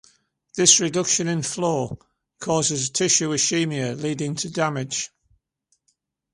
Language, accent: English, England English